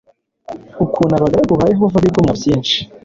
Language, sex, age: Kinyarwanda, male, 19-29